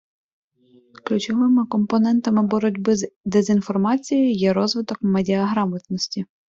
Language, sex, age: Ukrainian, female, 19-29